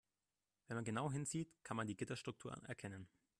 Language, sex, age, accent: German, male, 19-29, Deutschland Deutsch